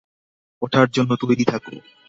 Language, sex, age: Bengali, male, 19-29